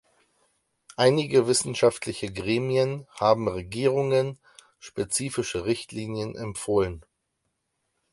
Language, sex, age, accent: German, male, 30-39, Deutschland Deutsch